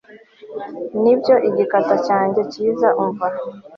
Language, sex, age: Kinyarwanda, female, 19-29